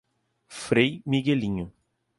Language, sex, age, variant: Portuguese, male, 19-29, Portuguese (Brasil)